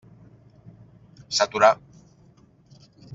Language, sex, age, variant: Catalan, male, 30-39, Central